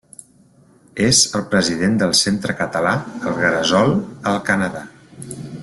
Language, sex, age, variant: Catalan, male, 40-49, Central